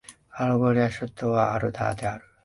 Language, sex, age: Japanese, male, 30-39